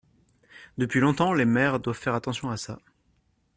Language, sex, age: French, male, 19-29